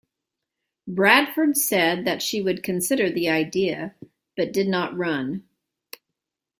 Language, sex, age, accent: English, female, 60-69, United States English